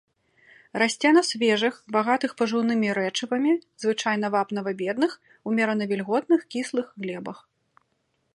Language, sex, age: Belarusian, female, 30-39